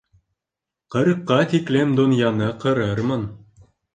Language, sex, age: Bashkir, male, 19-29